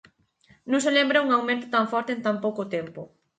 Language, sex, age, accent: Galician, female, 19-29, Atlántico (seseo e gheada)